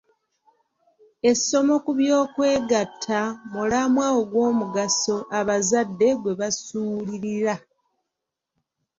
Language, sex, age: Ganda, female, 50-59